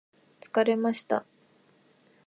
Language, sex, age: Japanese, female, 19-29